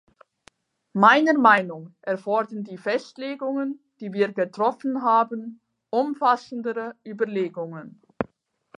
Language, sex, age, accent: German, female, 30-39, Schweizerdeutsch